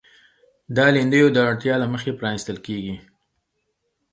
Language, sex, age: Pashto, male, 30-39